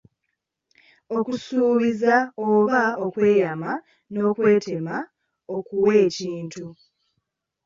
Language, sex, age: Ganda, female, 19-29